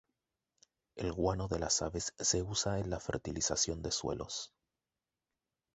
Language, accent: Spanish, Chileno: Chile, Cuyo